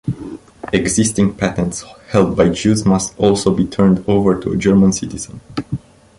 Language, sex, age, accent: English, male, 19-29, England English